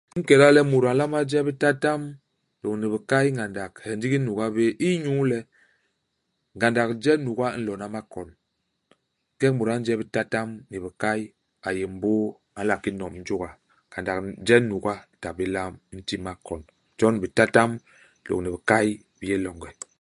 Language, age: Basaa, 40-49